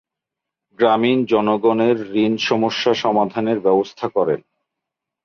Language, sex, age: Bengali, male, 40-49